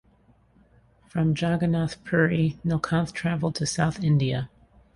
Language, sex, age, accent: English, female, 30-39, United States English